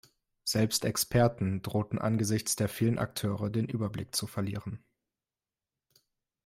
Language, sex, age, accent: German, male, 19-29, Deutschland Deutsch